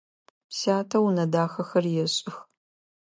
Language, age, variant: Adyghe, 40-49, Адыгабзэ (Кирил, пстэумэ зэдыряе)